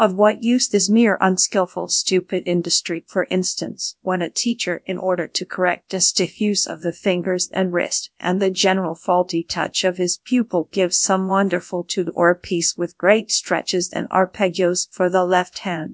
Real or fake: fake